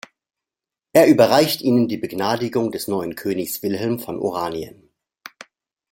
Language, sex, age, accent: German, male, 50-59, Deutschland Deutsch